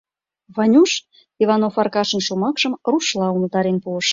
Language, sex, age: Mari, female, 30-39